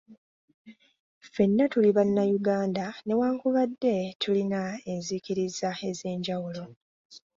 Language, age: Ganda, 30-39